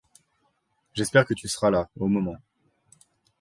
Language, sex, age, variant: French, male, 19-29, Français de métropole